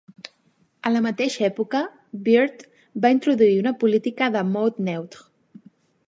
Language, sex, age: Catalan, female, 19-29